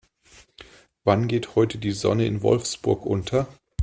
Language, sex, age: German, male, 40-49